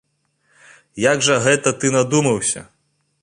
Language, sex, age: Belarusian, male, 30-39